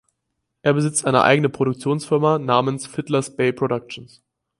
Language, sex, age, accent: German, male, 19-29, Deutschland Deutsch